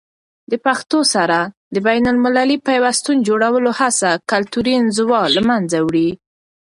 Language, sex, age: Pashto, female, 19-29